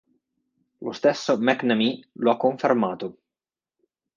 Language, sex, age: Italian, male, 30-39